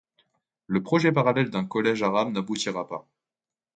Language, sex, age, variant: French, male, 19-29, Français de métropole